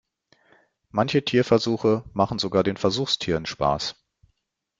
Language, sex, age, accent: German, male, 50-59, Deutschland Deutsch